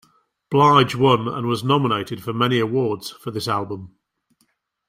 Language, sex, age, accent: English, male, 50-59, England English